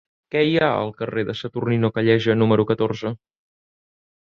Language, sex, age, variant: Catalan, male, 19-29, Central